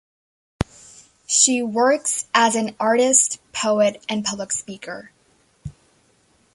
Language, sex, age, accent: English, female, 19-29, Canadian English